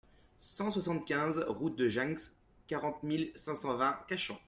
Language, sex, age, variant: French, male, 19-29, Français de métropole